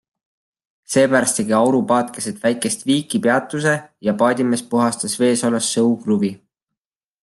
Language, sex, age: Estonian, male, 19-29